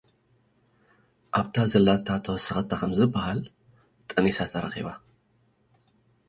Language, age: Tigrinya, 40-49